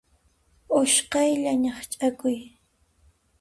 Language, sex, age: Puno Quechua, female, 19-29